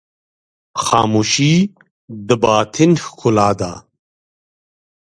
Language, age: Pashto, 30-39